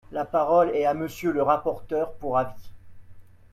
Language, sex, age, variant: French, male, 50-59, Français de métropole